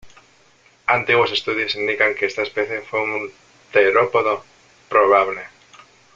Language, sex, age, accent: Spanish, male, 30-39, España: Centro-Sur peninsular (Madrid, Toledo, Castilla-La Mancha)